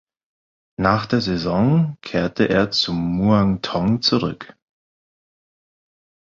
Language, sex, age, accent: German, male, 19-29, Deutschland Deutsch; Britisches Deutsch